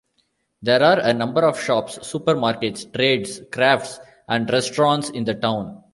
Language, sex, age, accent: English, male, 40-49, India and South Asia (India, Pakistan, Sri Lanka)